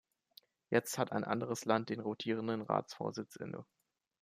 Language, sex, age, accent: German, male, 19-29, Deutschland Deutsch